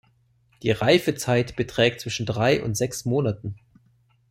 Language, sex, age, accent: German, male, 40-49, Deutschland Deutsch